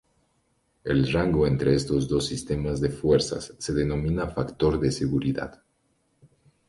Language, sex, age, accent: Spanish, male, 19-29, Andino-Pacífico: Colombia, Perú, Ecuador, oeste de Bolivia y Venezuela andina